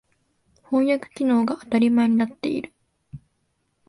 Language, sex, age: Japanese, female, 19-29